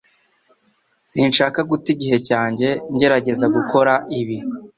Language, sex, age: Kinyarwanda, male, 19-29